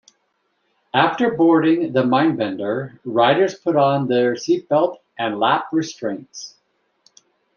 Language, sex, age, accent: English, male, 50-59, United States English